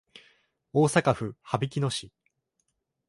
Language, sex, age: Japanese, male, 19-29